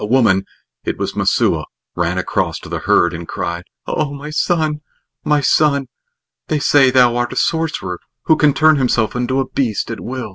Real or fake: real